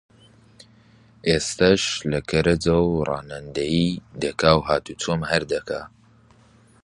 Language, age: Central Kurdish, 19-29